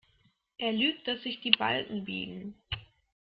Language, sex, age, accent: German, female, 19-29, Deutschland Deutsch